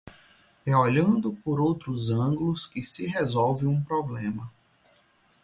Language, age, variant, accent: Portuguese, 40-49, Portuguese (Brasil), Nordestino